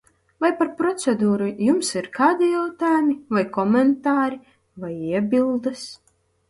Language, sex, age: Latvian, female, 19-29